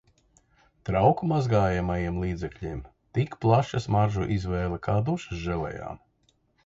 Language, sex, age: Latvian, male, 50-59